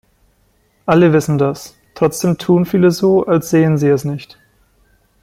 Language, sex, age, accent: German, female, 19-29, Deutschland Deutsch